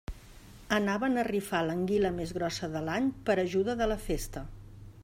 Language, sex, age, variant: Catalan, female, 50-59, Central